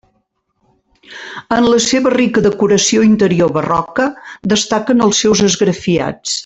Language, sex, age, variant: Catalan, female, 50-59, Central